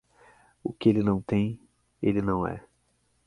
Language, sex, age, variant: Portuguese, male, 30-39, Portuguese (Brasil)